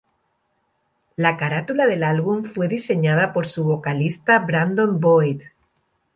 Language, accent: Spanish, España: Sur peninsular (Andalucia, Extremadura, Murcia)